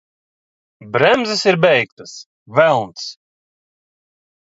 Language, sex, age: Latvian, male, 30-39